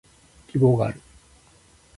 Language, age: Japanese, 60-69